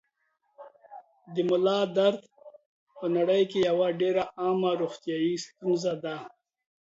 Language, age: Pashto, 50-59